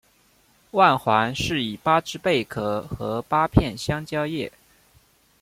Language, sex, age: Chinese, male, 19-29